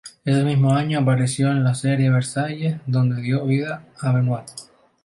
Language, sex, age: Spanish, male, 19-29